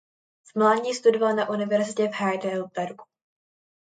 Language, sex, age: Czech, female, under 19